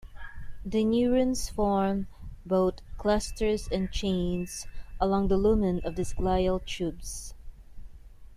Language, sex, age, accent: English, female, 30-39, Filipino